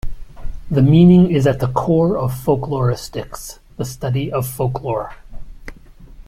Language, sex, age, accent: English, male, 50-59, United States English